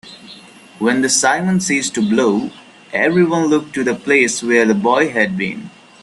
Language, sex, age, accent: English, male, 19-29, India and South Asia (India, Pakistan, Sri Lanka)